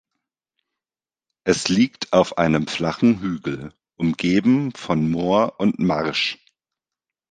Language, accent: German, Deutschland Deutsch